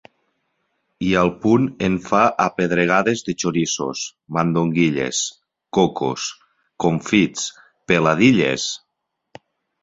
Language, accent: Catalan, Lleidatà